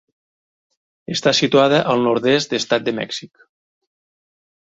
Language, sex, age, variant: Catalan, male, 40-49, Nord-Occidental